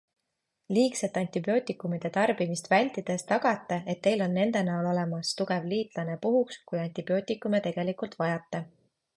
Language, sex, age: Estonian, female, 30-39